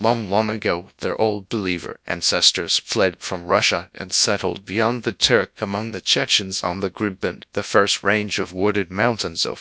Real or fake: fake